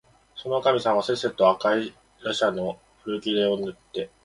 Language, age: Japanese, 19-29